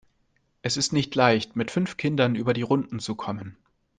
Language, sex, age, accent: German, male, 19-29, Deutschland Deutsch